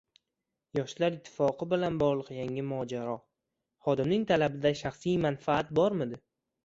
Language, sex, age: Uzbek, male, under 19